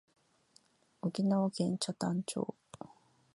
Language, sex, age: Japanese, female, 50-59